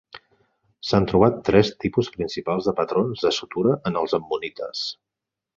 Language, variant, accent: Catalan, Central, Barceloní